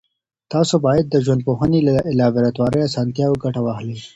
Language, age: Pashto, 19-29